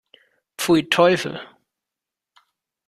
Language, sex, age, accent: German, male, 30-39, Deutschland Deutsch